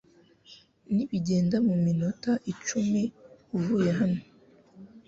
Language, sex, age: Kinyarwanda, female, under 19